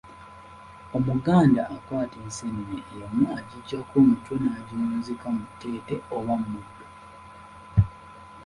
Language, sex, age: Ganda, male, 19-29